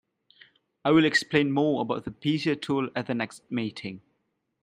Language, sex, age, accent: English, male, 19-29, Malaysian English